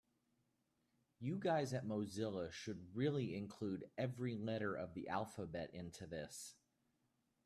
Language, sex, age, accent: English, male, 30-39, United States English